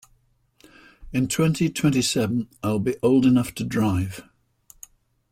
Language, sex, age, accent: English, male, 70-79, England English